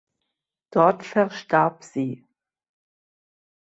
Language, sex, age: German, female, 60-69